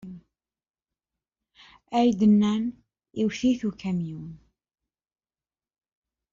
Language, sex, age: Kabyle, female, 30-39